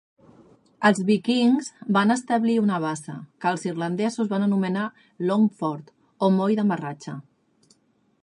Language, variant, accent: Catalan, Central, central